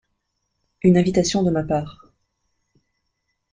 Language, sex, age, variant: French, female, 30-39, Français de métropole